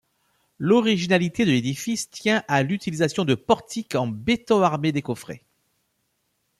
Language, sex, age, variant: French, male, 40-49, Français de métropole